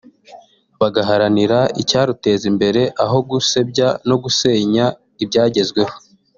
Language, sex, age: Kinyarwanda, male, 19-29